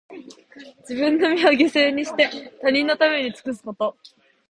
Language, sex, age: Japanese, female, 19-29